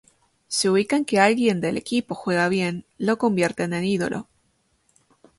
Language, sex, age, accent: Spanish, female, 19-29, Rioplatense: Argentina, Uruguay, este de Bolivia, Paraguay